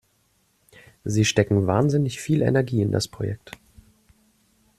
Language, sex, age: German, male, 19-29